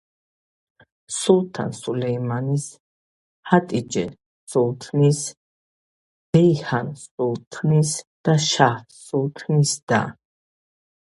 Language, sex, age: Georgian, female, 50-59